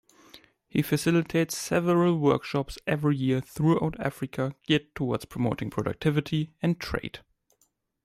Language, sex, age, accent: English, male, 19-29, United States English